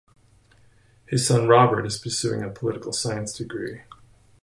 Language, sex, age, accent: English, male, 50-59, United States English